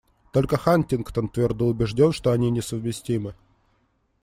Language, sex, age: Russian, male, 19-29